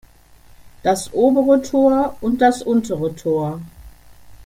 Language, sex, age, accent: German, female, 70-79, Deutschland Deutsch